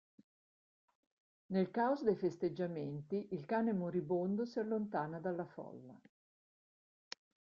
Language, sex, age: Italian, female, 60-69